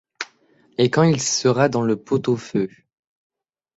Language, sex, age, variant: French, male, under 19, Français de métropole